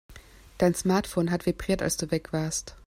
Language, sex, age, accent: German, female, 30-39, Österreichisches Deutsch